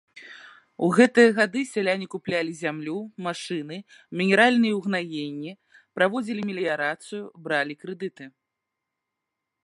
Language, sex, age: Belarusian, female, 30-39